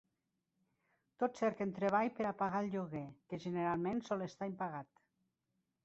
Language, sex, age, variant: Catalan, female, 50-59, Nord-Occidental